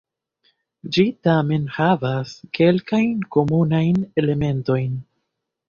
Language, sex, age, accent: Esperanto, male, 19-29, Internacia